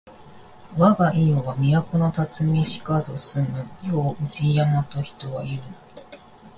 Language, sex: Japanese, female